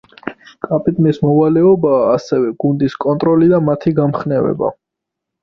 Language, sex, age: Georgian, male, 19-29